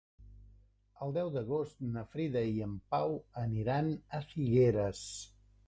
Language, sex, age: Catalan, male, 50-59